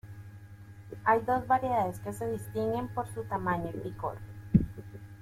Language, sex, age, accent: Spanish, female, 30-39, Andino-Pacífico: Colombia, Perú, Ecuador, oeste de Bolivia y Venezuela andina